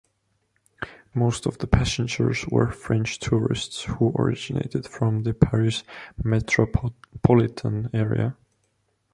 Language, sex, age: English, male, 19-29